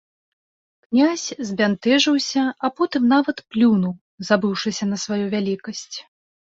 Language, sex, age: Belarusian, female, 30-39